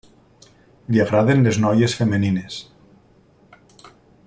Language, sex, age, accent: Catalan, male, 40-49, valencià